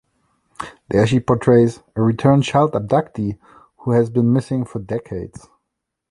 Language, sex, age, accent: English, male, 30-39, United States English